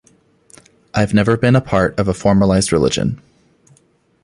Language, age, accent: English, 19-29, United States English